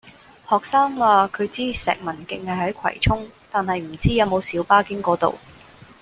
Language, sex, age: Cantonese, female, 19-29